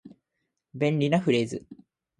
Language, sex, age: Japanese, male, 19-29